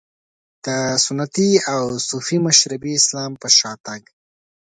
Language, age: Pashto, 19-29